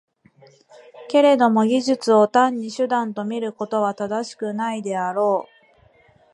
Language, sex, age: Japanese, female, 30-39